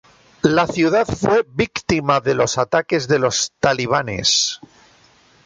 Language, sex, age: Spanish, female, 70-79